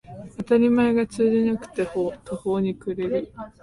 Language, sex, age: Japanese, female, 19-29